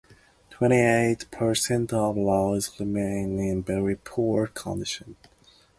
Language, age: English, 19-29